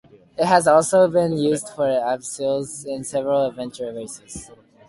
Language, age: English, under 19